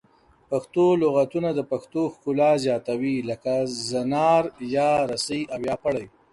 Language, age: Pashto, 40-49